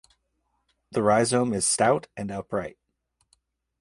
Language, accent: English, United States English